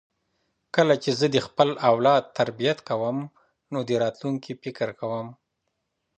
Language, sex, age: Pashto, male, 30-39